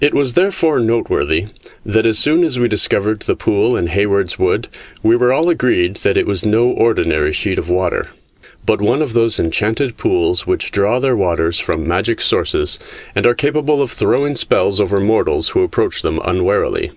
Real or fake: real